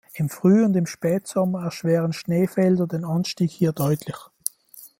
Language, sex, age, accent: German, male, 19-29, Schweizerdeutsch